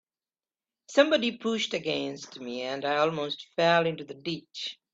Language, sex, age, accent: English, male, 40-49, England English